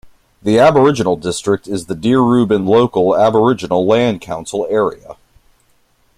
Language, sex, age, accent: English, male, 30-39, United States English